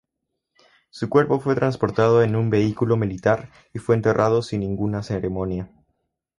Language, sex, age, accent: Spanish, male, under 19, Andino-Pacífico: Colombia, Perú, Ecuador, oeste de Bolivia y Venezuela andina